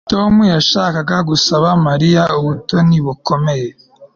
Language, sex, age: Kinyarwanda, male, 19-29